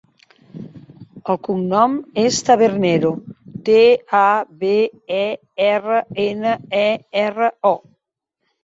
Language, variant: Catalan, Central